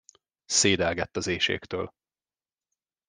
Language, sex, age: Hungarian, male, 30-39